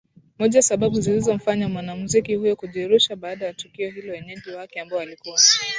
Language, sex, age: Swahili, female, 19-29